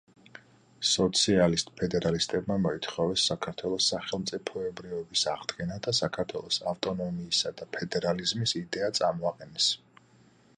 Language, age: Georgian, 40-49